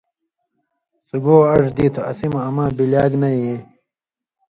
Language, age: Indus Kohistani, 30-39